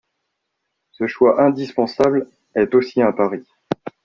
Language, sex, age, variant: French, male, 30-39, Français de métropole